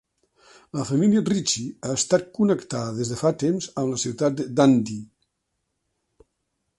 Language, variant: Catalan, Central